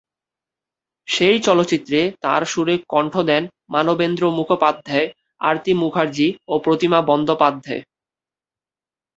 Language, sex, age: Bengali, male, 19-29